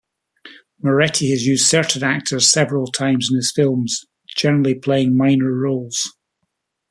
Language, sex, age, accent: English, male, 60-69, Scottish English